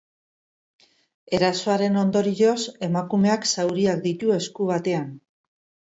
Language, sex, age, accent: Basque, female, 60-69, Mendebalekoa (Araba, Bizkaia, Gipuzkoako mendebaleko herri batzuk)